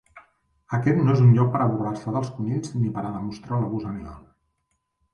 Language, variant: Catalan, Central